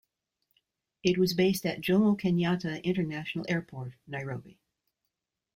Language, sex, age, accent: English, female, 60-69, United States English